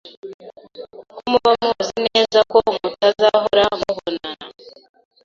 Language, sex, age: Kinyarwanda, female, 19-29